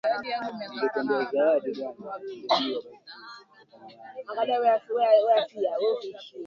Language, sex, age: Swahili, female, 19-29